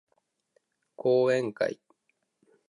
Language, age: Japanese, 30-39